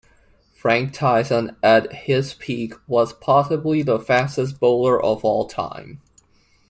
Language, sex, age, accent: English, male, 19-29, United States English